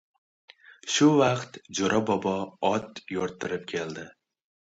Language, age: Uzbek, 19-29